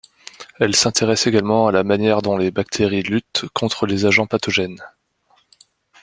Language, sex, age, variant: French, male, 19-29, Français de métropole